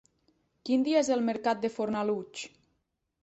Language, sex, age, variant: Catalan, female, 19-29, Nord-Occidental